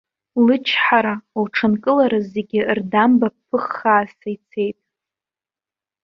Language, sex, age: Abkhazian, female, 19-29